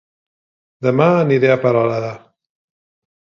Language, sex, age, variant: Catalan, male, 40-49, Central